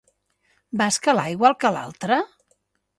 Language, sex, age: Catalan, female, 50-59